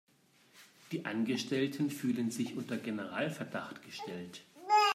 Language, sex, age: German, male, 40-49